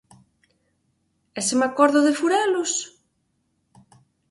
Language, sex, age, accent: Galician, female, 30-39, Normativo (estándar)